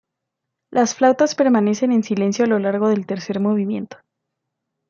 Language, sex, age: Spanish, female, under 19